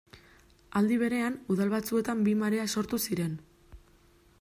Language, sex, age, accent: Basque, female, 19-29, Mendebalekoa (Araba, Bizkaia, Gipuzkoako mendebaleko herri batzuk)